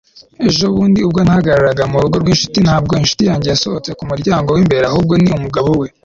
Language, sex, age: Kinyarwanda, male, 19-29